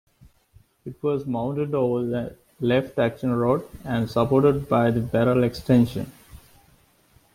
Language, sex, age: English, male, 19-29